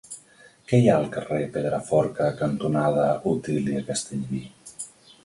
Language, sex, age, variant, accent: Catalan, male, 40-49, Central, tarragoní